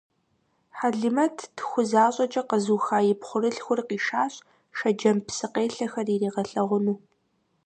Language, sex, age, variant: Kabardian, female, 19-29, Адыгэбзэ (Къэбэрдей, Кирил, псоми зэдай)